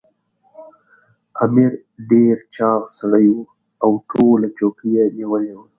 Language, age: Pashto, 19-29